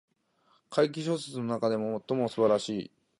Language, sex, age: Japanese, male, 19-29